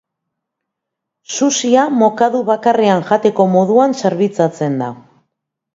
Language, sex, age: Basque, female, 50-59